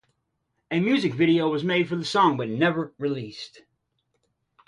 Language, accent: English, United States English